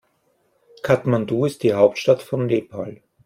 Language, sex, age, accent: German, male, 50-59, Österreichisches Deutsch